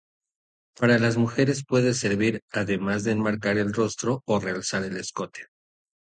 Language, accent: Spanish, México